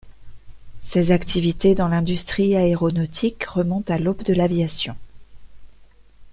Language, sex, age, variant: French, female, 40-49, Français de métropole